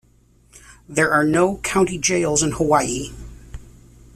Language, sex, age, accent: English, male, 40-49, United States English